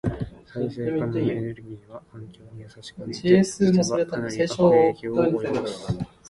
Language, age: Japanese, 19-29